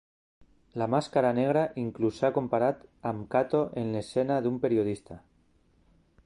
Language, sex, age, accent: Catalan, male, 40-49, valencià